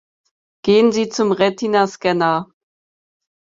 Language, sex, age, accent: German, female, 19-29, Deutschland Deutsch